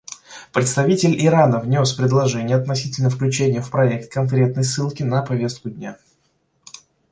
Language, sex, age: Russian, male, 19-29